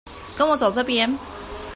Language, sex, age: Chinese, female, 30-39